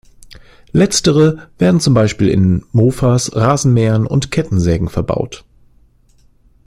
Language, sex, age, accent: German, male, 30-39, Deutschland Deutsch